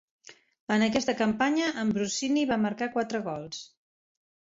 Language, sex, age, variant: Catalan, female, 50-59, Central